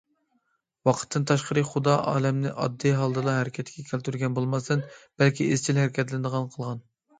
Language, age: Uyghur, 19-29